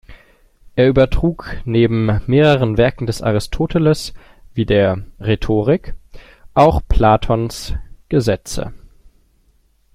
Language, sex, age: German, male, 19-29